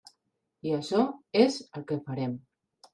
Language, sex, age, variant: Catalan, male, 40-49, Central